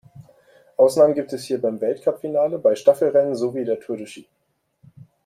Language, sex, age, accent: German, male, 19-29, Deutschland Deutsch